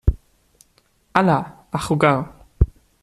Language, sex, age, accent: Spanish, male, under 19, España: Centro-Sur peninsular (Madrid, Toledo, Castilla-La Mancha)